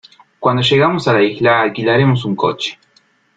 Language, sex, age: Spanish, male, 19-29